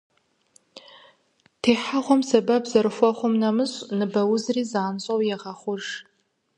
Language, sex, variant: Kabardian, female, Адыгэбзэ (Къэбэрдей, Кирил, псоми зэдай)